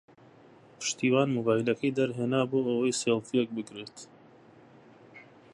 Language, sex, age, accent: Central Kurdish, male, 19-29, سۆرانی